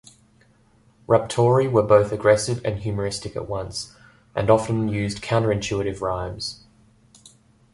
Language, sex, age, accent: English, male, 19-29, Australian English